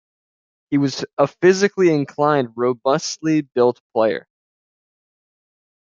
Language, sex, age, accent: English, male, under 19, Canadian English